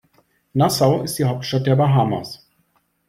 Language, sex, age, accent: German, male, 40-49, Deutschland Deutsch